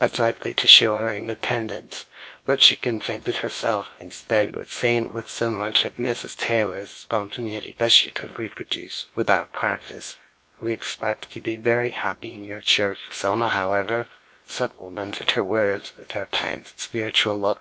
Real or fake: fake